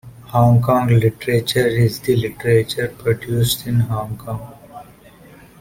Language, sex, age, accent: English, male, 19-29, India and South Asia (India, Pakistan, Sri Lanka)